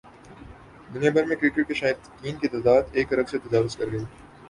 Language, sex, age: Urdu, male, 19-29